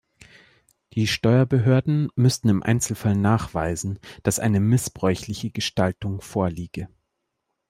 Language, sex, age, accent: German, male, 30-39, Deutschland Deutsch